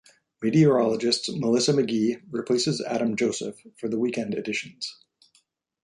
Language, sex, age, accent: English, male, 40-49, United States English